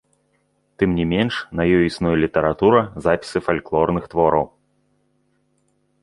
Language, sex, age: Belarusian, male, 30-39